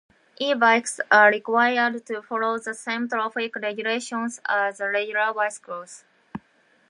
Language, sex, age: English, female, 19-29